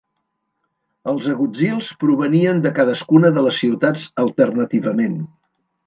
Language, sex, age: Catalan, male, 80-89